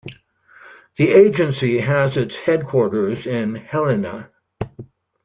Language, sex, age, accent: English, male, 60-69, United States English